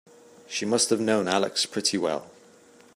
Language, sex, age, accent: English, male, 30-39, England English